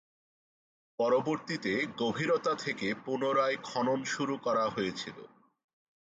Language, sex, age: Bengali, male, 40-49